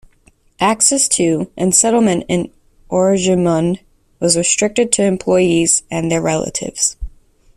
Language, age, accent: English, 19-29, United States English